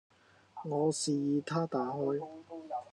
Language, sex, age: Cantonese, male, 19-29